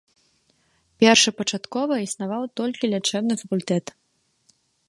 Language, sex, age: Belarusian, female, 19-29